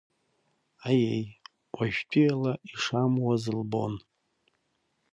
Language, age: Abkhazian, 30-39